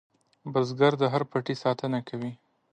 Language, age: Pashto, 19-29